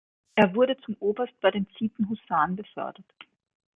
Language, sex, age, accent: German, female, 40-49, Österreichisches Deutsch